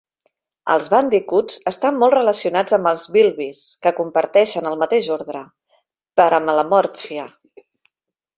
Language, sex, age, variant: Catalan, female, 50-59, Central